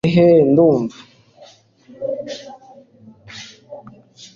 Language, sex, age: Kinyarwanda, male, 19-29